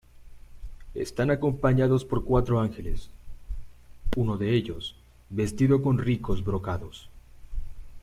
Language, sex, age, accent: Spanish, male, 19-29, México